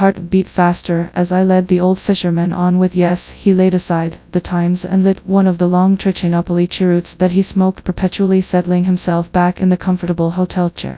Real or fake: fake